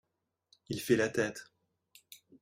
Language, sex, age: French, male, 30-39